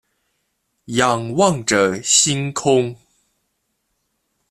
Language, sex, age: Chinese, male, 19-29